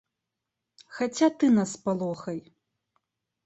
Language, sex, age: Belarusian, female, 19-29